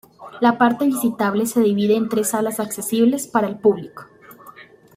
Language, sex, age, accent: Spanish, female, under 19, Andino-Pacífico: Colombia, Perú, Ecuador, oeste de Bolivia y Venezuela andina